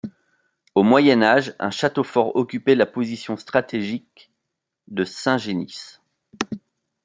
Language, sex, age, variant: French, male, 30-39, Français de métropole